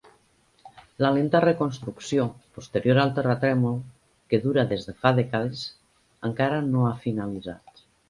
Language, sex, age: Catalan, female, 50-59